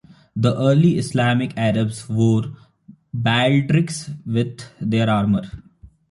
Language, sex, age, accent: English, male, 19-29, India and South Asia (India, Pakistan, Sri Lanka)